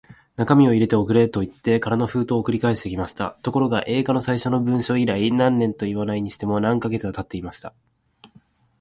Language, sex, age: Japanese, male, 19-29